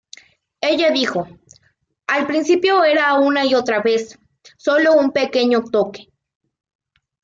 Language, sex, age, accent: Spanish, female, under 19, México